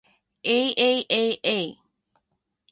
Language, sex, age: Japanese, female, 40-49